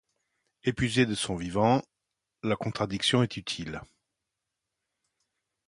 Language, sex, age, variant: French, male, 40-49, Français de métropole